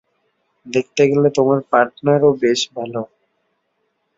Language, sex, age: Bengali, male, 19-29